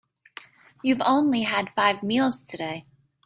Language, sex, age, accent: English, female, 19-29, United States English